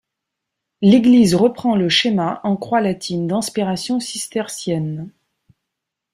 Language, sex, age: French, female, 30-39